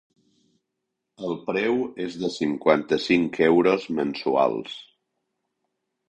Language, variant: Catalan, Central